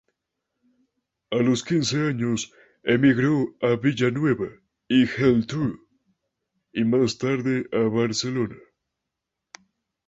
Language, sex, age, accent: Spanish, male, 19-29, Andino-Pacífico: Colombia, Perú, Ecuador, oeste de Bolivia y Venezuela andina